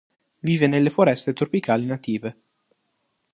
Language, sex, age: Italian, male, 19-29